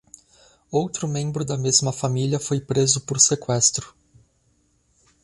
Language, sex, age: Portuguese, male, 30-39